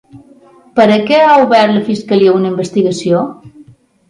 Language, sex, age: Catalan, female, 50-59